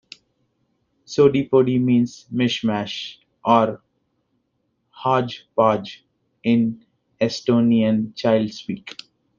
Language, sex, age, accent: English, male, 30-39, India and South Asia (India, Pakistan, Sri Lanka)